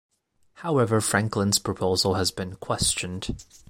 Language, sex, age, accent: English, male, 19-29, Hong Kong English